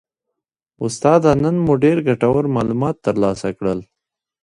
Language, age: Pashto, 19-29